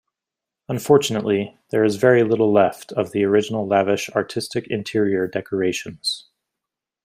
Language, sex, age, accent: English, male, 30-39, United States English